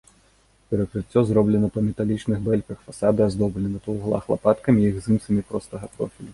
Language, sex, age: Belarusian, male, 30-39